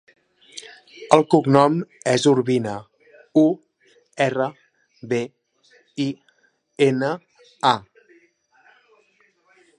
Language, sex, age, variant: Catalan, male, 30-39, Central